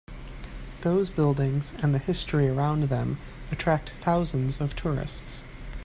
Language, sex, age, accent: English, male, 30-39, United States English